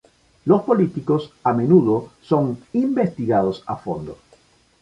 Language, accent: Spanish, Caribe: Cuba, Venezuela, Puerto Rico, República Dominicana, Panamá, Colombia caribeña, México caribeño, Costa del golfo de México